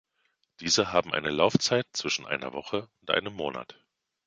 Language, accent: German, Deutschland Deutsch